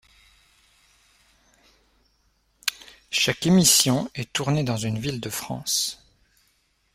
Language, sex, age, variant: French, male, 30-39, Français de métropole